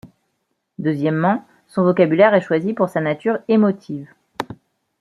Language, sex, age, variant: French, female, 30-39, Français de métropole